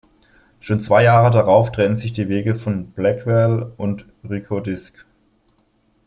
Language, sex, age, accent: German, male, 19-29, Deutschland Deutsch